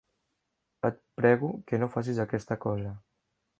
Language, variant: Catalan, Central